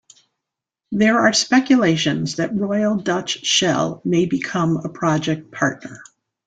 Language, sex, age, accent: English, female, 60-69, United States English